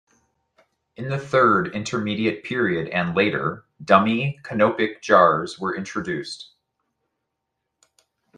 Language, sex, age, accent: English, male, 30-39, United States English